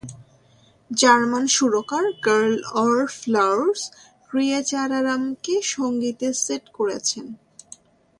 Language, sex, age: Bengali, female, 19-29